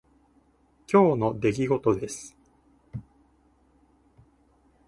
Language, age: Japanese, 19-29